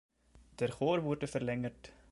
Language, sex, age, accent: German, male, 19-29, Schweizerdeutsch